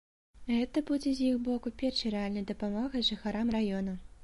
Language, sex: Belarusian, female